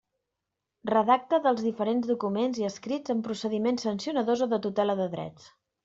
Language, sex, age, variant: Catalan, female, 30-39, Central